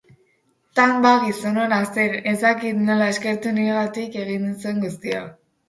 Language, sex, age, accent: Basque, female, under 19, Mendebalekoa (Araba, Bizkaia, Gipuzkoako mendebaleko herri batzuk)